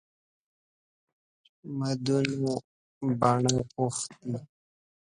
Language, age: Pashto, 19-29